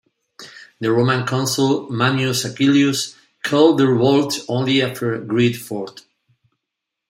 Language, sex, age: English, male, 50-59